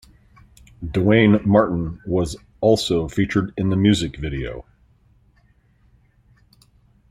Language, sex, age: English, male, 50-59